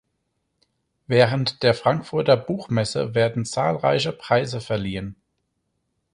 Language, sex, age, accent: German, male, 40-49, Deutschland Deutsch